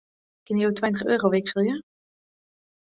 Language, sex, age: Western Frisian, female, under 19